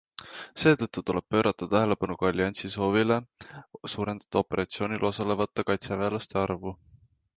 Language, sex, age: Estonian, male, 19-29